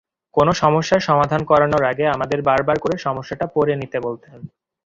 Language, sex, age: Bengali, male, 19-29